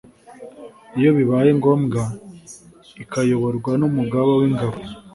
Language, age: Kinyarwanda, 30-39